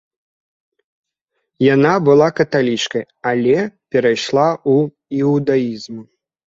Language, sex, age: Belarusian, male, 19-29